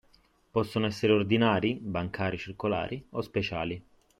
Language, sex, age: Italian, male, 19-29